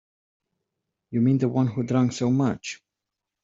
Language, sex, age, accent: English, male, 40-49, England English